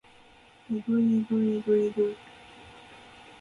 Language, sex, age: Japanese, female, 19-29